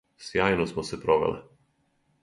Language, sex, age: Serbian, male, 50-59